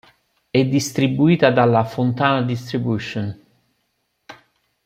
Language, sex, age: Italian, male, 40-49